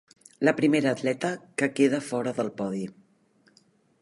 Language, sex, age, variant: Catalan, female, 50-59, Central